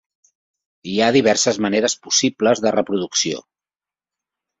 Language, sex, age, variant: Catalan, male, 50-59, Central